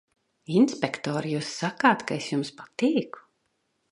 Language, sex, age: Latvian, female, 30-39